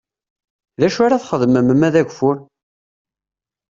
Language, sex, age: Kabyle, male, 30-39